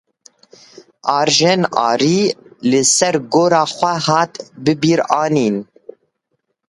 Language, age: Kurdish, 19-29